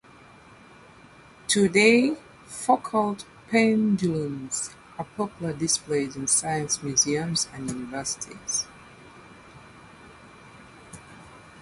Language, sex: English, female